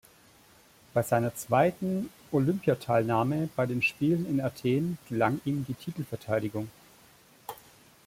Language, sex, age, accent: German, male, 30-39, Deutschland Deutsch